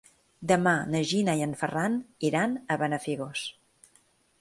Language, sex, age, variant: Catalan, female, 40-49, Balear